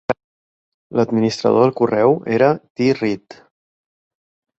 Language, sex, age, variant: Catalan, male, 40-49, Central